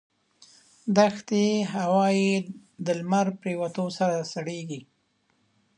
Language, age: Pashto, 40-49